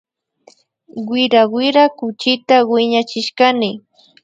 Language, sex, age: Imbabura Highland Quichua, female, 19-29